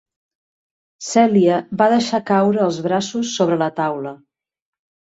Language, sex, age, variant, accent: Catalan, female, 50-59, Central, central